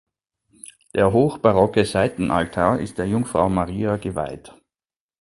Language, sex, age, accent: German, male, 40-49, Österreichisches Deutsch